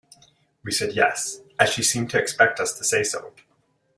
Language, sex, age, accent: English, male, 30-39, Canadian English